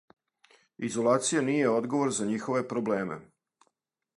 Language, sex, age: Serbian, male, 50-59